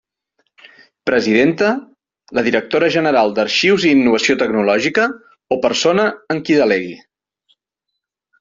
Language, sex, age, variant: Catalan, male, 40-49, Central